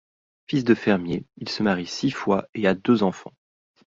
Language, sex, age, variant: French, male, 30-39, Français de métropole